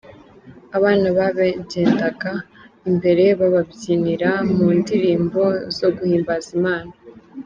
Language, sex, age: Kinyarwanda, female, 19-29